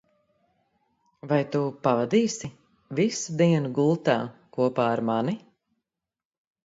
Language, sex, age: Latvian, female, 40-49